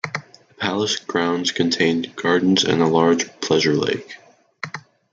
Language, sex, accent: English, male, United States English